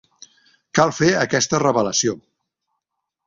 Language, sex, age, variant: Catalan, male, 60-69, Central